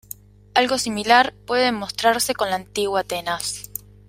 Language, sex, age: Spanish, female, 19-29